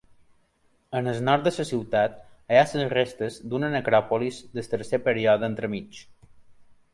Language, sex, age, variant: Catalan, male, 30-39, Balear